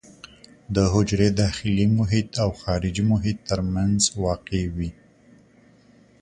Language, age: Pashto, 30-39